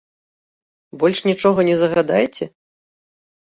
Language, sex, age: Belarusian, male, 30-39